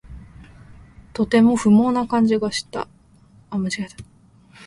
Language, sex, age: Japanese, female, 19-29